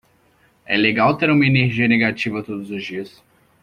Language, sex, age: Portuguese, male, under 19